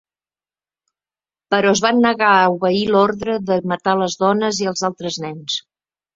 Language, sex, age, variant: Catalan, female, 60-69, Central